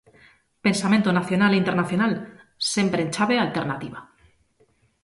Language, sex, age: Galician, female, 30-39